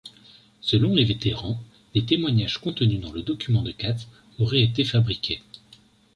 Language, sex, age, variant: French, male, 30-39, Français de métropole